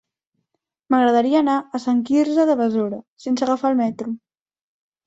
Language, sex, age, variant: Catalan, female, under 19, Central